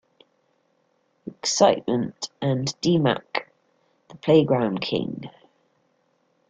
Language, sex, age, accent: English, female, 40-49, England English